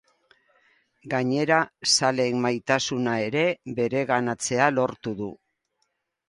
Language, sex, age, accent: Basque, female, 60-69, Erdialdekoa edo Nafarra (Gipuzkoa, Nafarroa)